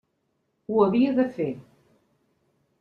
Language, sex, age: Catalan, female, 70-79